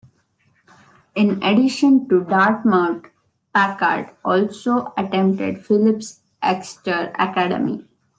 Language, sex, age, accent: English, female, 19-29, India and South Asia (India, Pakistan, Sri Lanka)